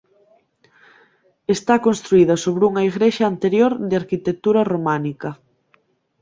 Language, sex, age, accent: Galician, female, 19-29, Central (gheada)